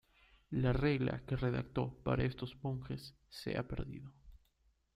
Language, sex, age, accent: Spanish, male, 19-29, Andino-Pacífico: Colombia, Perú, Ecuador, oeste de Bolivia y Venezuela andina